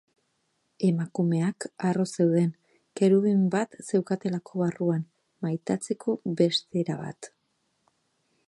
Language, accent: Basque, Erdialdekoa edo Nafarra (Gipuzkoa, Nafarroa)